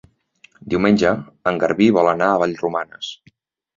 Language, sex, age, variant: Catalan, male, 19-29, Central